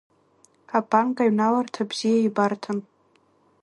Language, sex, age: Abkhazian, female, under 19